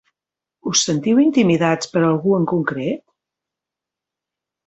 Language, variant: Catalan, Central